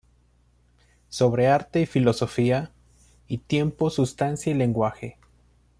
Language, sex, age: Spanish, male, 19-29